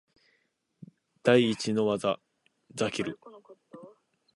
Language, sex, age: Japanese, male, 19-29